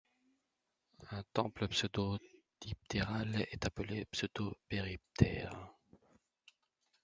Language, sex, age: French, male, 30-39